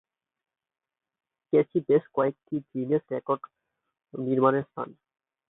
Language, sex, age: Bengali, male, 19-29